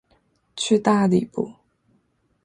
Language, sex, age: Chinese, female, 19-29